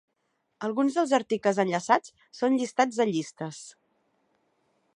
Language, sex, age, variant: Catalan, female, 30-39, Central